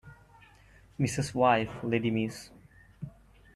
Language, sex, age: English, male, 19-29